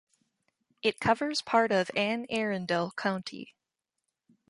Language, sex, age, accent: English, female, 19-29, Canadian English